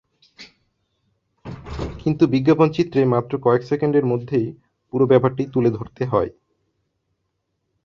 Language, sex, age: Bengali, male, 30-39